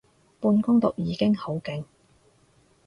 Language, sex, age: Cantonese, female, 30-39